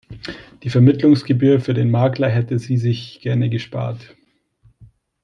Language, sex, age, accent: German, male, 19-29, Österreichisches Deutsch